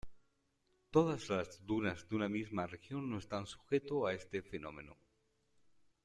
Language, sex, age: Spanish, male, 40-49